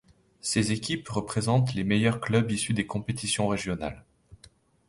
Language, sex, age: French, male, 30-39